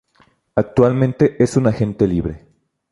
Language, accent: Spanish, México